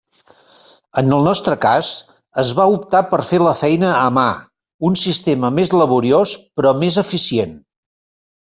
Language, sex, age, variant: Catalan, male, 50-59, Central